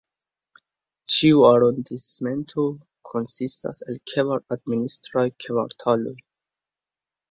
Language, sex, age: Esperanto, male, 19-29